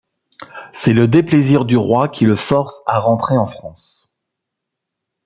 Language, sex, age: French, male, 40-49